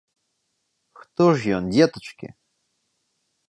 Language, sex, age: Belarusian, male, 19-29